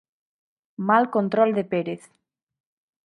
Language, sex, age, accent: Galician, female, 19-29, Central (gheada); Normativo (estándar)